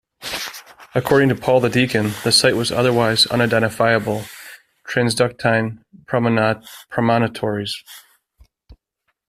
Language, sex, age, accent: English, male, 40-49, United States English